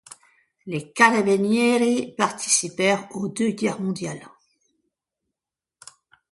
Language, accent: French, Français de l'ouest de la France